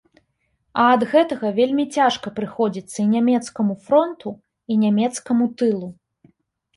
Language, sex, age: Belarusian, female, 30-39